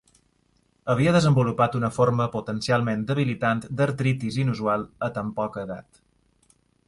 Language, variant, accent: Catalan, Balear, mallorquí